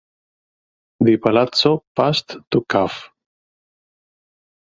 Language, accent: English, England English